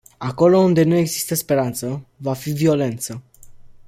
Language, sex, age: Romanian, male, under 19